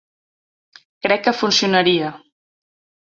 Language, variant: Catalan, Central